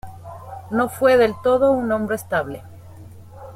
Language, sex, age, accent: Spanish, female, 30-39, México